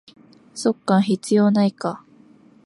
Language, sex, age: Japanese, female, 19-29